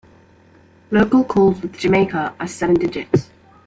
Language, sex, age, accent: English, female, under 19, England English